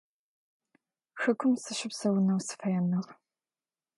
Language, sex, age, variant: Adyghe, female, 19-29, Адыгабзэ (Кирил, пстэумэ зэдыряе)